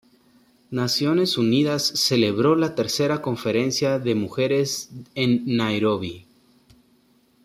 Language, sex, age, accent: Spanish, male, 19-29, México